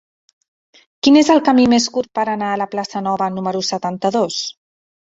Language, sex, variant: Catalan, female, Central